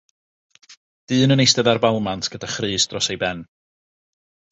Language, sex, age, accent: Welsh, male, 30-39, Y Deyrnas Unedig Cymraeg